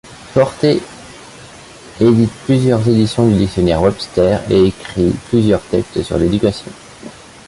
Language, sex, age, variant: French, male, 30-39, Français de métropole